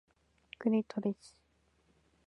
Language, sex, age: Japanese, female, 19-29